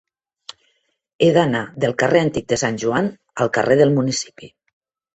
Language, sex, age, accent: Catalan, female, 50-59, Lleidatà